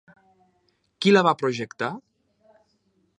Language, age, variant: Catalan, 30-39, Septentrional